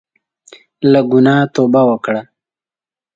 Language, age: Pashto, 19-29